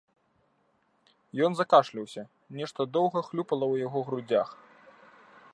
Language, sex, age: Belarusian, male, 19-29